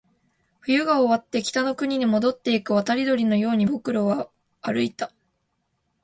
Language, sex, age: Japanese, female, 19-29